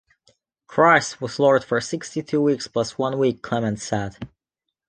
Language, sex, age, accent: English, male, 19-29, Welsh English